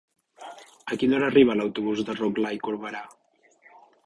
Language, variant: Catalan, Central